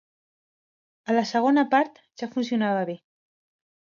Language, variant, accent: Catalan, Central, central